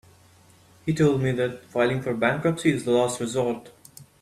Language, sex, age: English, male, 19-29